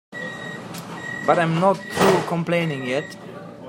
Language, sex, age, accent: English, male, 30-39, Australian English